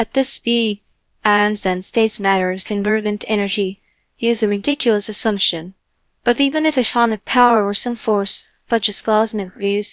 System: TTS, VITS